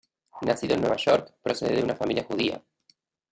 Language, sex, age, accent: Spanish, male, 30-39, Rioplatense: Argentina, Uruguay, este de Bolivia, Paraguay